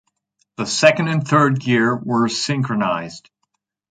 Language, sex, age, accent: English, male, 30-39, United States English; England English